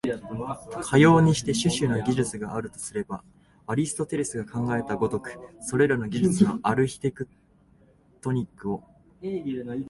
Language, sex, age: Japanese, male, 19-29